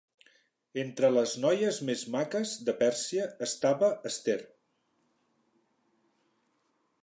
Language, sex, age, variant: Catalan, male, 50-59, Central